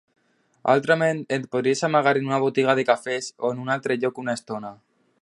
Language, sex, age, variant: Catalan, male, under 19, Alacantí